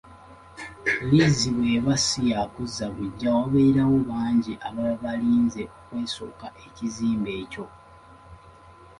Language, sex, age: Ganda, male, 19-29